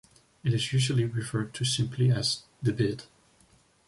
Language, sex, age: English, male, 19-29